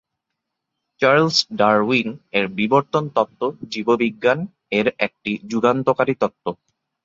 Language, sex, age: Bengali, male, 19-29